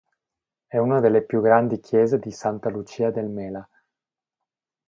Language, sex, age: Italian, male, 19-29